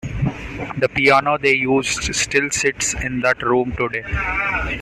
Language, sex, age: English, male, under 19